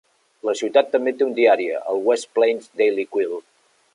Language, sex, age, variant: Catalan, male, 40-49, Central